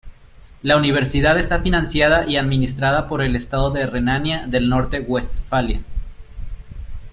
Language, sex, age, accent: Spanish, male, 19-29, México